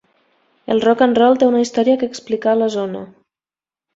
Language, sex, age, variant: Catalan, female, 19-29, Nord-Occidental